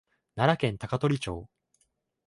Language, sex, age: Japanese, male, 19-29